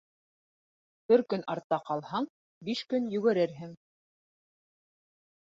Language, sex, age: Bashkir, female, 30-39